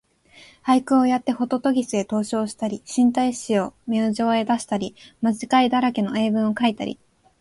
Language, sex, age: Japanese, female, 19-29